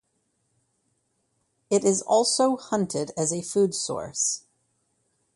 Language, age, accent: English, 30-39, United States English